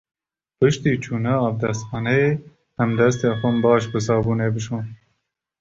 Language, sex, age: Kurdish, male, 19-29